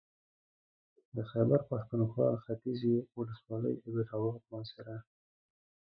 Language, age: Pashto, 30-39